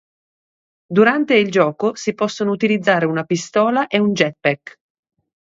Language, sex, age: Italian, female, 50-59